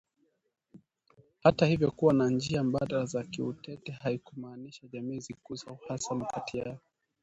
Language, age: Swahili, 19-29